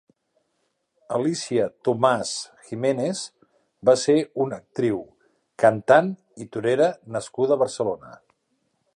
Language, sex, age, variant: Catalan, male, 50-59, Central